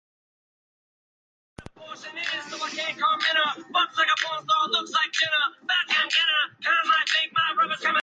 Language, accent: English, United States English